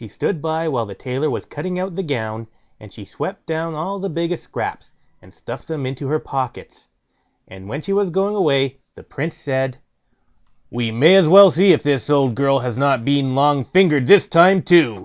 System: none